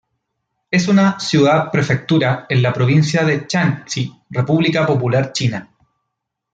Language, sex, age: Spanish, male, 30-39